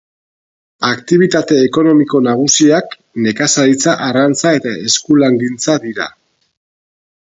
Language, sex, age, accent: Basque, male, 50-59, Mendebalekoa (Araba, Bizkaia, Gipuzkoako mendebaleko herri batzuk)